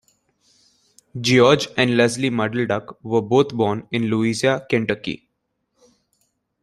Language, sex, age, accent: English, male, under 19, India and South Asia (India, Pakistan, Sri Lanka)